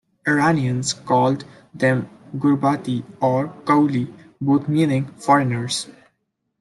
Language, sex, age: English, male, under 19